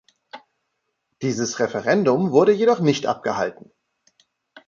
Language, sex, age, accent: German, male, 50-59, Deutschland Deutsch